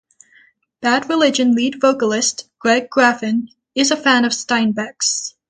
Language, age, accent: English, under 19, United States English